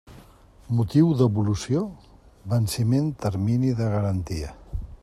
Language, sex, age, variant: Catalan, male, 60-69, Central